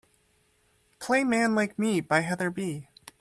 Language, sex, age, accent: English, female, 19-29, United States English